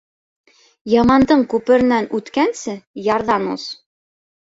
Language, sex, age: Bashkir, female, 19-29